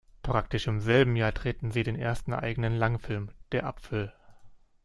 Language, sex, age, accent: German, male, 30-39, Deutschland Deutsch